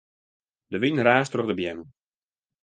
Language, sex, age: Western Frisian, male, 19-29